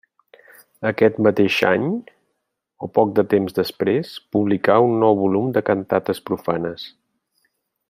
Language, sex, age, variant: Catalan, male, 40-49, Central